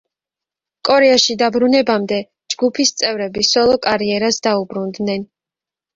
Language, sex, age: Georgian, female, 19-29